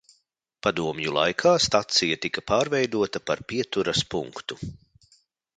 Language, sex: Latvian, male